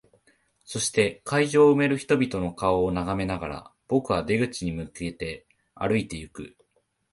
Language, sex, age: Japanese, male, 19-29